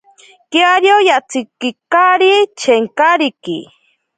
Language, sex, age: Ashéninka Perené, female, 19-29